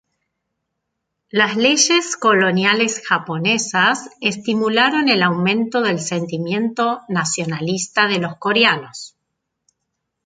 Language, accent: Spanish, Rioplatense: Argentina, Uruguay, este de Bolivia, Paraguay